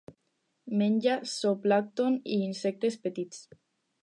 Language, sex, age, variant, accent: Catalan, female, under 19, Alacantí, valencià